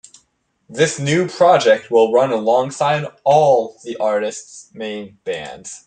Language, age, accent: English, 19-29, United States English